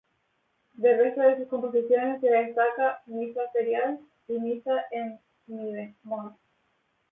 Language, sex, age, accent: Spanish, female, 19-29, España: Islas Canarias